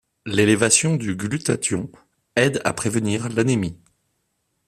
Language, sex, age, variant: French, male, 30-39, Français de métropole